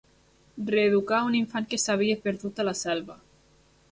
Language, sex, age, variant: Catalan, female, 19-29, Nord-Occidental